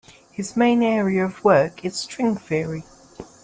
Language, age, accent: English, under 19, England English